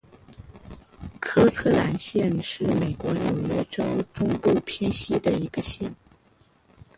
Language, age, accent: Chinese, under 19, 出生地：福建省